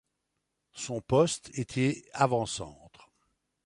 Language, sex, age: French, male, 60-69